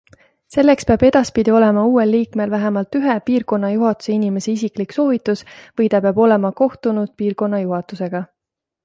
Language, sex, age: Estonian, female, 30-39